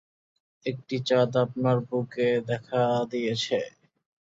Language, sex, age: Bengali, male, 19-29